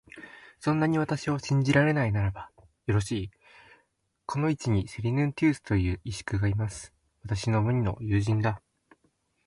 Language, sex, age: Japanese, male, 19-29